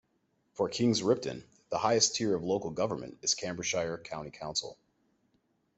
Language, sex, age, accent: English, male, 30-39, United States English